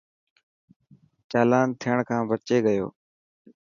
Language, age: Dhatki, 19-29